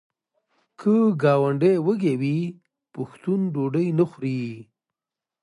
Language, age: Pashto, 40-49